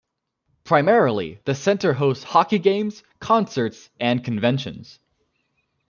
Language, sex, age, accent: English, male, 19-29, United States English